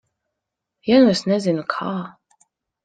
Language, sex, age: Latvian, female, under 19